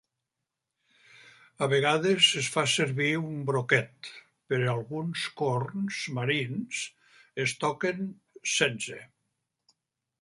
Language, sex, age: Catalan, male, 80-89